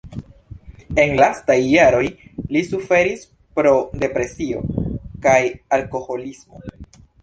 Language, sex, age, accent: Esperanto, male, 19-29, Internacia